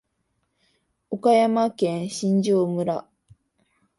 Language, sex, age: Japanese, female, 19-29